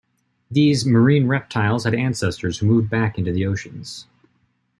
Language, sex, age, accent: English, male, 19-29, United States English